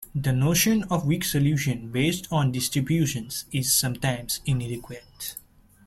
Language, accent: English, India and South Asia (India, Pakistan, Sri Lanka)